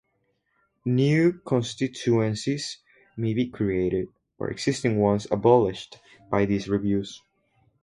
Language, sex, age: English, male, under 19